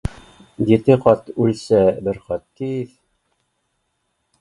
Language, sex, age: Bashkir, male, 50-59